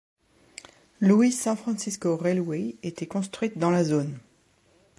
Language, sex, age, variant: French, female, 30-39, Français de métropole